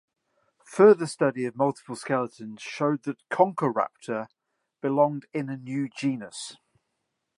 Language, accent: English, England English